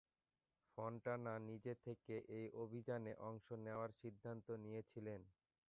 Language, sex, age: Bengali, male, 19-29